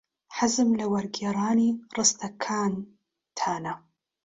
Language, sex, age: Central Kurdish, female, 30-39